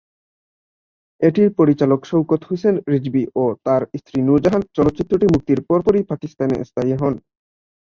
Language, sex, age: Bengali, male, 19-29